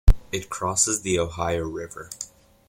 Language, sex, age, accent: English, male, under 19, United States English